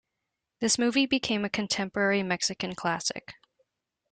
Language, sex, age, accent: English, female, 19-29, Canadian English